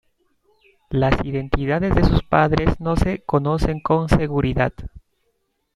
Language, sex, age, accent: Spanish, male, 19-29, Andino-Pacífico: Colombia, Perú, Ecuador, oeste de Bolivia y Venezuela andina